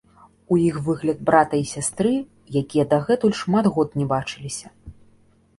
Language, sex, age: Belarusian, female, 30-39